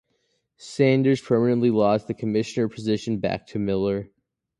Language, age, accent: English, under 19, United States English